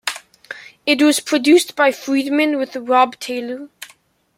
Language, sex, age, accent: English, male, under 19, England English